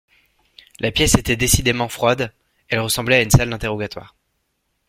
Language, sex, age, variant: French, male, 19-29, Français de métropole